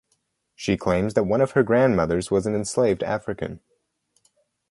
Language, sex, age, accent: English, male, 19-29, United States English